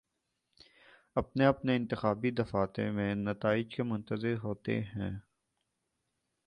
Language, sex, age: Urdu, male, 19-29